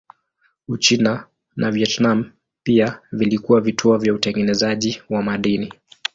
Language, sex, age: Swahili, male, 19-29